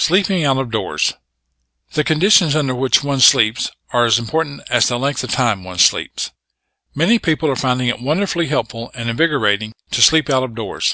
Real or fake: real